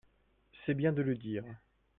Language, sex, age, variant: French, male, 40-49, Français de métropole